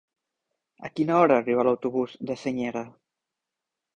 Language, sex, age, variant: Catalan, male, 19-29, Central